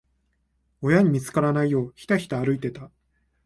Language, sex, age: Japanese, male, 19-29